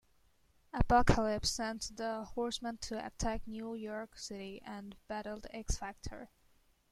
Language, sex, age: English, female, under 19